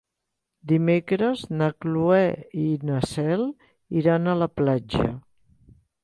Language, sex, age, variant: Catalan, female, 60-69, Central